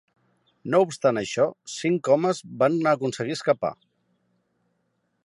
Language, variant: Catalan, Central